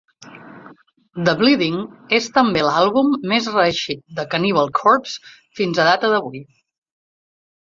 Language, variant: Catalan, Central